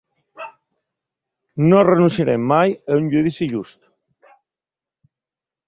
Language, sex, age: Catalan, male, 40-49